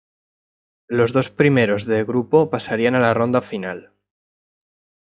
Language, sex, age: Spanish, male, 19-29